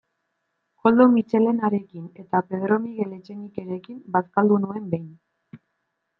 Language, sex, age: Basque, male, 19-29